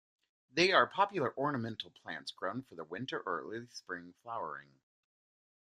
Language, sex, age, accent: English, male, 30-39, United States English